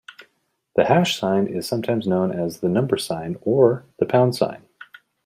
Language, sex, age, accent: English, male, 30-39, United States English